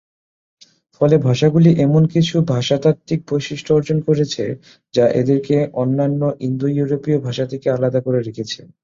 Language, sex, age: Bengali, male, 19-29